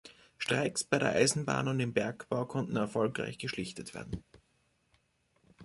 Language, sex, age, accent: German, male, 19-29, Österreichisches Deutsch